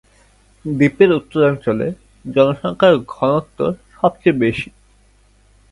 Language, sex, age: Bengali, male, 19-29